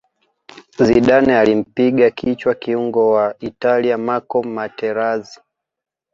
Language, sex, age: Swahili, male, 19-29